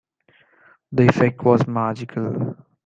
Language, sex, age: English, male, 19-29